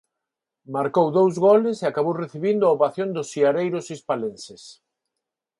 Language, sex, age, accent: Galician, male, 50-59, Neofalante